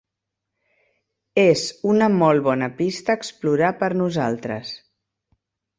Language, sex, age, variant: Catalan, female, 40-49, Central